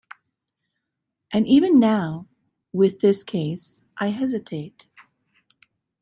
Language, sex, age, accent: English, female, 50-59, United States English